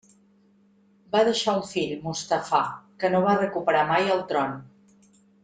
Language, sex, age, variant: Catalan, female, 50-59, Central